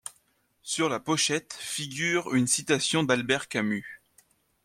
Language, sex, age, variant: French, male, 19-29, Français de métropole